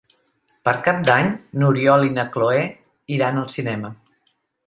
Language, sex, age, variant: Catalan, female, 60-69, Central